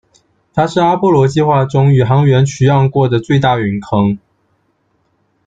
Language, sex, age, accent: Chinese, male, 19-29, 出生地：福建省